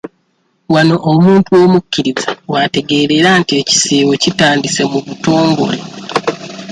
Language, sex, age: Ganda, male, 19-29